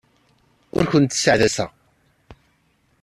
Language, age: Kabyle, 40-49